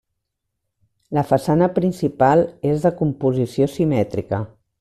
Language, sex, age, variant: Catalan, female, 50-59, Central